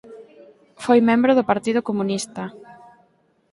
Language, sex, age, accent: Galician, female, 19-29, Atlántico (seseo e gheada)